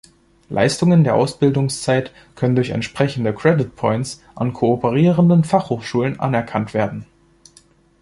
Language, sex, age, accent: German, male, under 19, Deutschland Deutsch